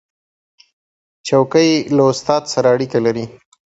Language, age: Pashto, 19-29